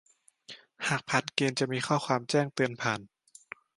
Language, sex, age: Thai, male, under 19